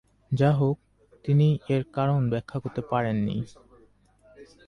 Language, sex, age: Bengali, male, 30-39